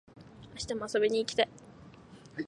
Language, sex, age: Japanese, female, under 19